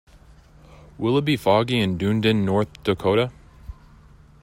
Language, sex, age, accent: English, male, 19-29, United States English